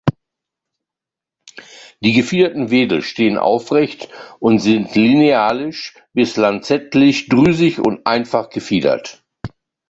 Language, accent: German, Deutschland Deutsch